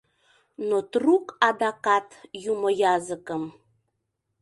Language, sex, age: Mari, female, 30-39